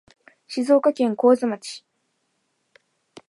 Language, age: Japanese, 19-29